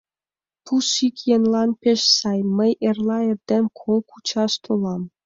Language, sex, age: Mari, female, 19-29